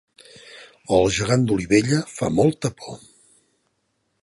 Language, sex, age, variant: Catalan, male, 50-59, Central